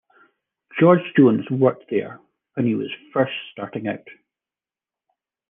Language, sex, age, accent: English, male, 40-49, Scottish English